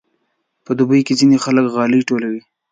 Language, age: Pashto, 19-29